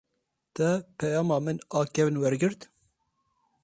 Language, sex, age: Kurdish, male, 30-39